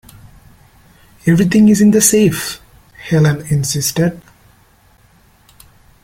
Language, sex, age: English, male, 19-29